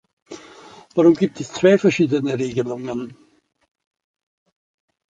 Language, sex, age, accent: German, male, 80-89, Österreichisches Deutsch